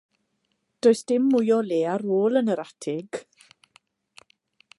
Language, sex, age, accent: Welsh, female, 40-49, Y Deyrnas Unedig Cymraeg